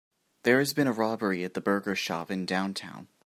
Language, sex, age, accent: English, male, 19-29, United States English